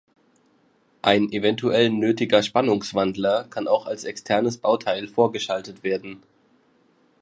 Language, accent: German, Deutschland Deutsch